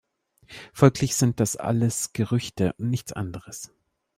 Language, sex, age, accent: German, male, 30-39, Deutschland Deutsch